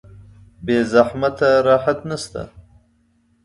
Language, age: Pashto, 30-39